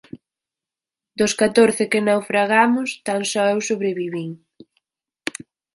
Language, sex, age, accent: Galician, female, 19-29, Central (sen gheada)